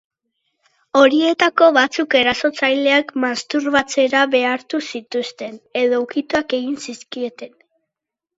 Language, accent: Basque, Mendebalekoa (Araba, Bizkaia, Gipuzkoako mendebaleko herri batzuk)